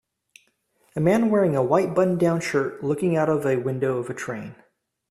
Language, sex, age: English, male, 30-39